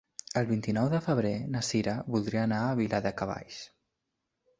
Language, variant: Catalan, Nord-Occidental